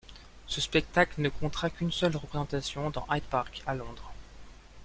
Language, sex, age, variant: French, male, 19-29, Français de métropole